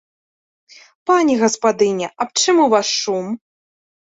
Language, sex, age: Belarusian, female, 19-29